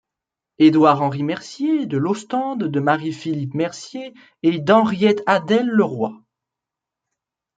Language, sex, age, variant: French, male, 19-29, Français de métropole